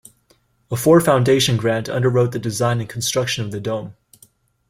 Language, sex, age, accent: English, male, 19-29, United States English